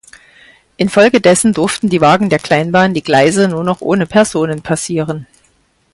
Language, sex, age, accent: German, female, 50-59, Deutschland Deutsch